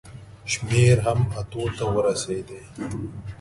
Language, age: Pashto, 30-39